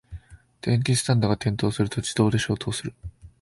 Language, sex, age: Japanese, male, 19-29